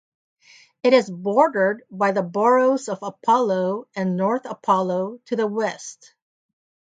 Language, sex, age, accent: English, female, 50-59, United States English